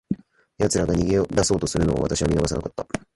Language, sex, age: Japanese, male, 19-29